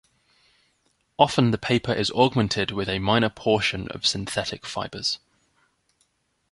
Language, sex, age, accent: English, male, 19-29, England English